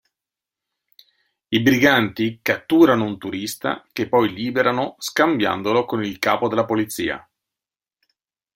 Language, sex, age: Italian, male, 40-49